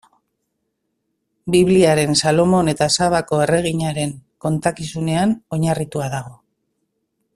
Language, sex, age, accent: Basque, female, 40-49, Mendebalekoa (Araba, Bizkaia, Gipuzkoako mendebaleko herri batzuk)